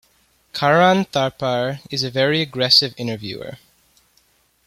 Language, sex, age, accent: English, male, 19-29, United States English